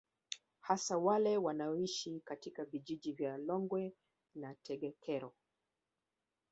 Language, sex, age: Swahili, female, 60-69